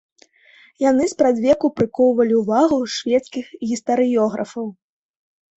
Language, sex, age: Belarusian, female, 19-29